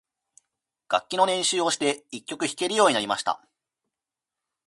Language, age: Japanese, 19-29